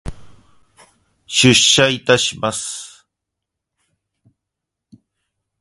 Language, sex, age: Japanese, male, 40-49